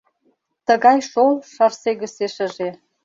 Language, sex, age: Mari, female, 50-59